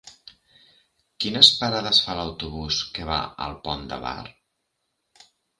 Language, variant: Catalan, Central